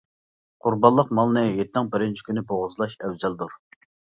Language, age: Uyghur, 19-29